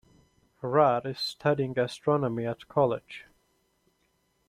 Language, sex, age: English, male, 19-29